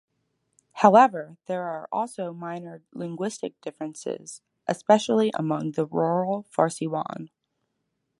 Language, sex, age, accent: English, female, 19-29, United States English